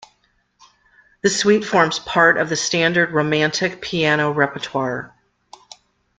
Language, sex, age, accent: English, female, 50-59, United States English